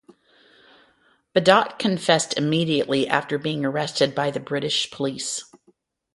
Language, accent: English, United States English